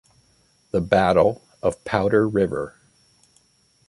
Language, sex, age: English, male, 60-69